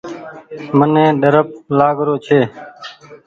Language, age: Goaria, 19-29